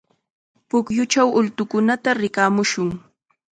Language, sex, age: Chiquián Ancash Quechua, female, 19-29